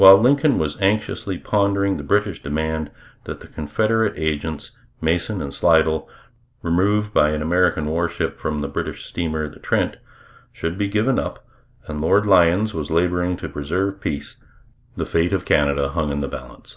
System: none